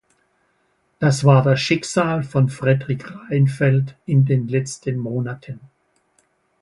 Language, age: German, 70-79